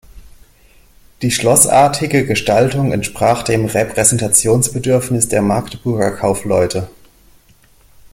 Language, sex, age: German, male, 30-39